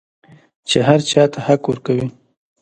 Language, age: Pashto, 19-29